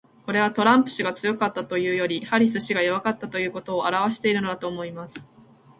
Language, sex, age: Japanese, female, 19-29